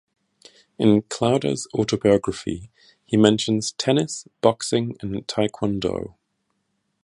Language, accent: English, England English